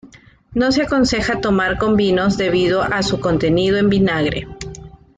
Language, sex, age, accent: Spanish, female, 40-49, Andino-Pacífico: Colombia, Perú, Ecuador, oeste de Bolivia y Venezuela andina